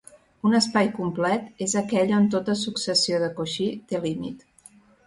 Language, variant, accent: Catalan, Central, central